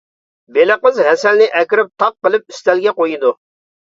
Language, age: Uyghur, 40-49